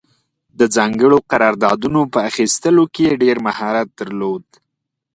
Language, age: Pashto, 19-29